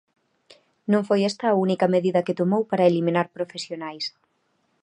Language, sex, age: Galician, female, 30-39